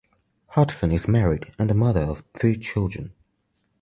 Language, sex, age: English, male, under 19